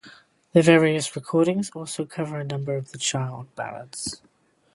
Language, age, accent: English, 19-29, England English